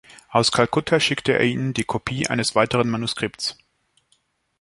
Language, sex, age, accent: German, male, 19-29, Schweizerdeutsch